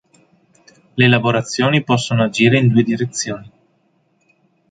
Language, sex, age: Italian, male, 30-39